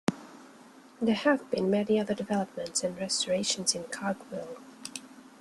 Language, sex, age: English, female, 30-39